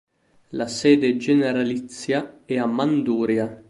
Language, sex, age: Italian, male, 19-29